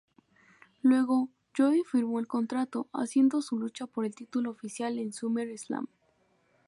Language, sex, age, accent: Spanish, female, 19-29, México